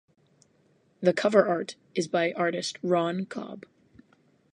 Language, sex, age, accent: English, female, 19-29, United States English